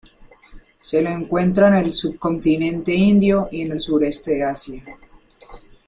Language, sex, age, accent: Spanish, male, under 19, Andino-Pacífico: Colombia, Perú, Ecuador, oeste de Bolivia y Venezuela andina